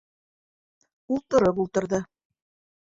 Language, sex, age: Bashkir, female, 60-69